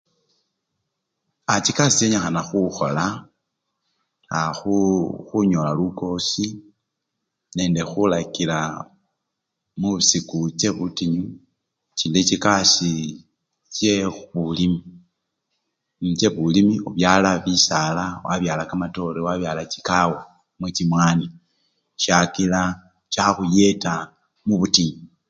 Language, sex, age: Luyia, male, 60-69